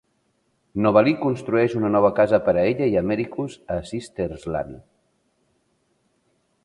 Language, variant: Catalan, Nord-Occidental